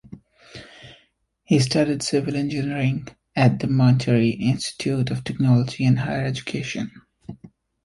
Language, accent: English, England English